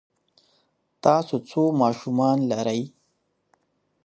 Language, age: Pashto, 19-29